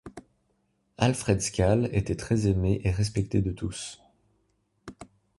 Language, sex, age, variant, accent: French, male, 19-29, Français d'Europe, Français de Suisse